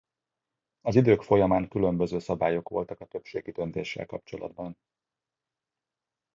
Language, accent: Hungarian, budapesti